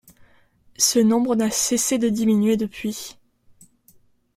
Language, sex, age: French, female, 19-29